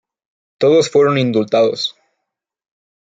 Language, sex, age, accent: Spanish, male, under 19, México